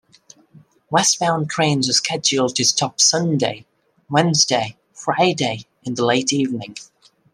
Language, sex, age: English, male, 19-29